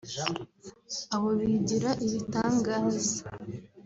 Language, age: Kinyarwanda, 19-29